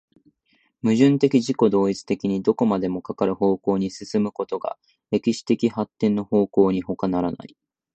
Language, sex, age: Japanese, male, 19-29